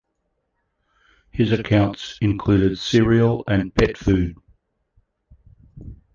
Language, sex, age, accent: English, male, 60-69, Australian English